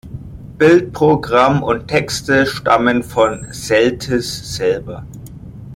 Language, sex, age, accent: German, male, 30-39, Deutschland Deutsch